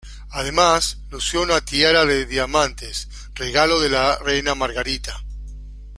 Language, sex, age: Spanish, male, 50-59